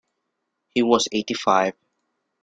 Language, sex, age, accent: English, male, 19-29, Filipino